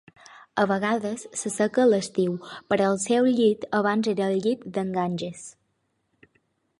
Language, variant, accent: Catalan, Balear, mallorquí